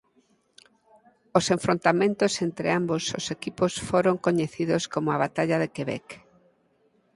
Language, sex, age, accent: Galician, female, 50-59, Normativo (estándar)